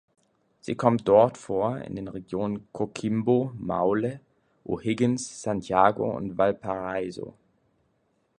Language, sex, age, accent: German, male, 19-29, Deutschland Deutsch